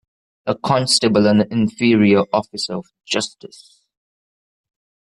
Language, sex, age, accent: English, male, 19-29, India and South Asia (India, Pakistan, Sri Lanka)